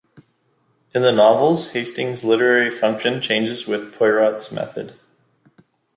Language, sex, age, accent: English, male, 30-39, Canadian English